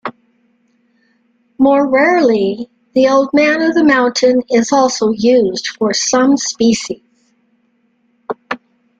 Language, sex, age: English, female, 60-69